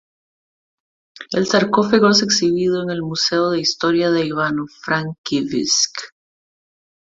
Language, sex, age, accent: Spanish, female, 40-49, América central